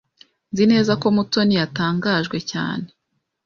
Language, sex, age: Kinyarwanda, female, 19-29